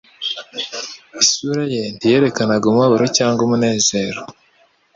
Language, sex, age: Kinyarwanda, female, 30-39